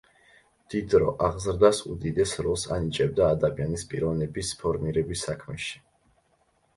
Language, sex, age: Georgian, male, 19-29